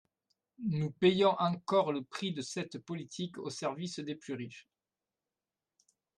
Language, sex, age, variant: French, male, 40-49, Français de métropole